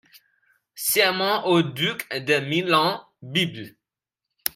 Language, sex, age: French, male, under 19